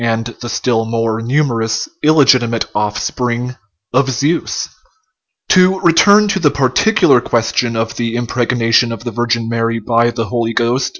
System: none